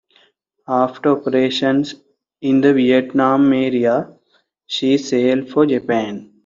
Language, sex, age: English, male, 19-29